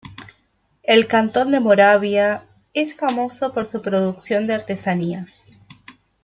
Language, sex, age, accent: Spanish, female, 30-39, Rioplatense: Argentina, Uruguay, este de Bolivia, Paraguay